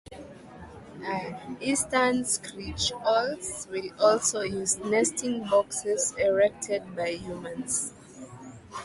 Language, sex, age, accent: English, female, 19-29, United States English